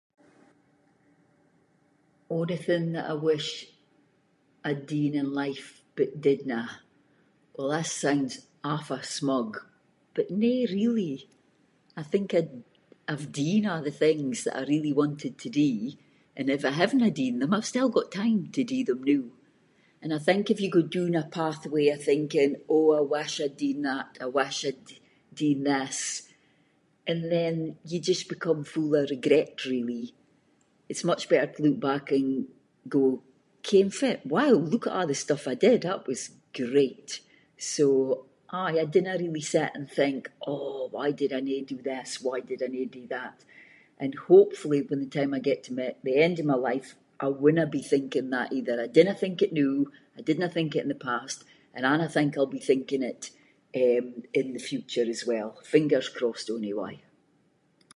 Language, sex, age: Scots, female, 50-59